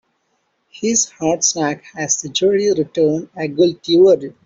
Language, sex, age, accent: English, male, 30-39, India and South Asia (India, Pakistan, Sri Lanka)